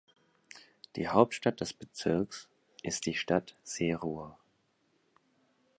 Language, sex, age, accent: German, male, 19-29, Deutschland Deutsch; Hochdeutsch